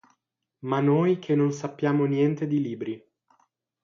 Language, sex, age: Italian, male, 19-29